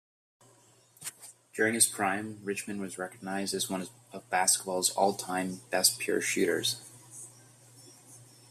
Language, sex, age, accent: English, male, 30-39, Canadian English